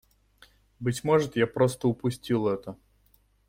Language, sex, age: Russian, male, 30-39